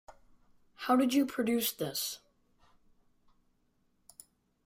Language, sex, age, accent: English, male, under 19, United States English